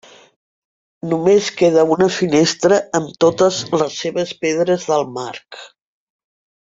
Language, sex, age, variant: Catalan, female, 60-69, Central